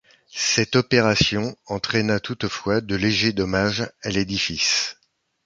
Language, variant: French, Français de métropole